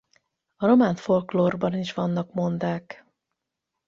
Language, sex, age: Hungarian, female, 50-59